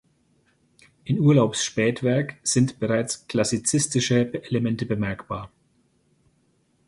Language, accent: German, Deutschland Deutsch